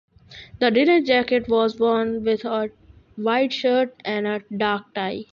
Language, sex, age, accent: English, male, under 19, India and South Asia (India, Pakistan, Sri Lanka)